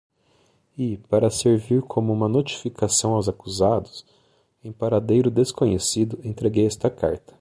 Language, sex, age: Portuguese, male, 30-39